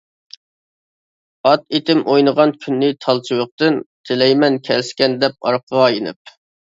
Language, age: Uyghur, 19-29